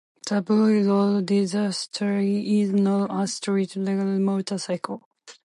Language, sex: English, female